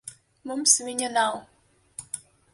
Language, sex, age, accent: Latvian, female, 19-29, Riga